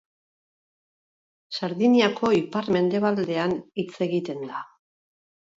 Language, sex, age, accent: Basque, female, 50-59, Mendebalekoa (Araba, Bizkaia, Gipuzkoako mendebaleko herri batzuk)